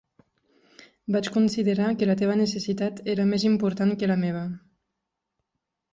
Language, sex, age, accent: Catalan, female, 19-29, aprenent (recent, des d'altres llengües)